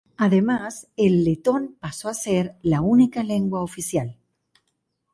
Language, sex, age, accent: Spanish, female, 60-69, Caribe: Cuba, Venezuela, Puerto Rico, República Dominicana, Panamá, Colombia caribeña, México caribeño, Costa del golfo de México